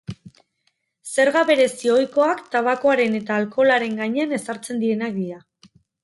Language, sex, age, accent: Basque, female, 30-39, Erdialdekoa edo Nafarra (Gipuzkoa, Nafarroa)